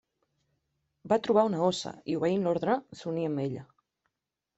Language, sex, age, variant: Catalan, female, 30-39, Central